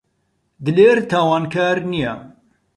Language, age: Central Kurdish, 30-39